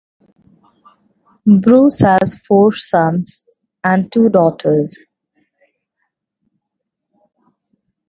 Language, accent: English, India and South Asia (India, Pakistan, Sri Lanka)